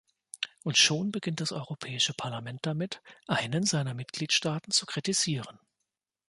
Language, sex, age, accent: German, male, 30-39, Deutschland Deutsch